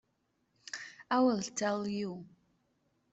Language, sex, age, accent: English, female, 19-29, United States English